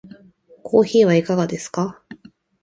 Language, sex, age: Japanese, female, 19-29